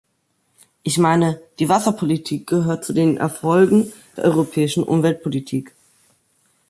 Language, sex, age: German, male, under 19